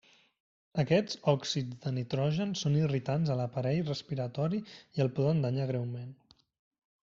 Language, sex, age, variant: Catalan, male, 19-29, Central